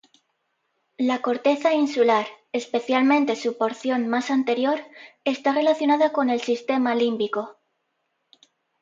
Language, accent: Spanish, España: Norte peninsular (Asturias, Castilla y León, Cantabria, País Vasco, Navarra, Aragón, La Rioja, Guadalajara, Cuenca)